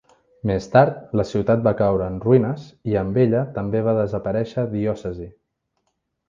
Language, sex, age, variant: Catalan, male, 19-29, Central